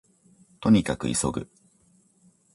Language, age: Japanese, 40-49